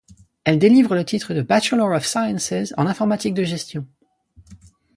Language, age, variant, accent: French, 19-29, Français de métropole, Français de l'est de la France